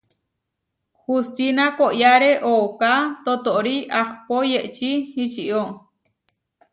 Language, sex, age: Huarijio, female, 19-29